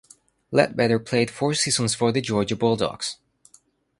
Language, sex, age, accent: English, male, 19-29, United States English